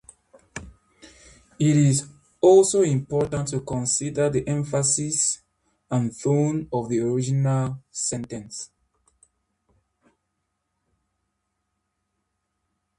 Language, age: English, 19-29